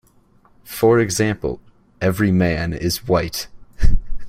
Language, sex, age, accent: English, male, under 19, United States English